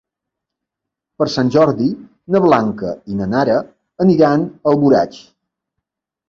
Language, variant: Catalan, Balear